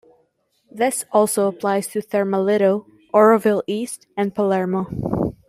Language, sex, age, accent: English, female, 30-39, Canadian English